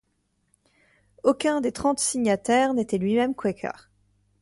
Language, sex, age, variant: French, female, 19-29, Français de métropole